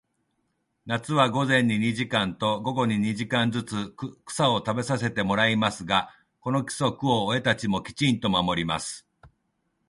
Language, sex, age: Japanese, male, 50-59